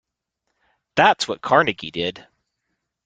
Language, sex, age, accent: English, male, 40-49, United States English